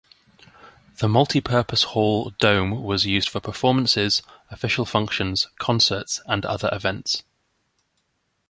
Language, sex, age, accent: English, male, 19-29, England English